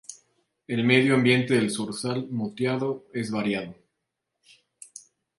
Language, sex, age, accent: Spanish, male, 30-39, México